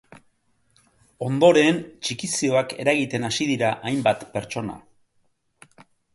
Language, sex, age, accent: Basque, female, 19-29, Erdialdekoa edo Nafarra (Gipuzkoa, Nafarroa)